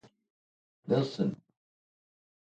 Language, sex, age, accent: English, male, 60-69, United States English